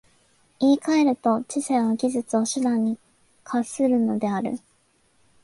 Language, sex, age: Japanese, female, 19-29